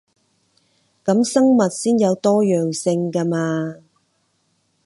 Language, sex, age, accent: Cantonese, female, 30-39, 广州音